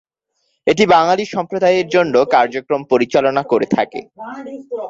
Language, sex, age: Bengali, male, 19-29